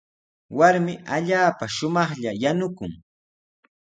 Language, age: Sihuas Ancash Quechua, 19-29